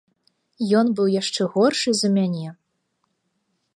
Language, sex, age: Belarusian, female, 19-29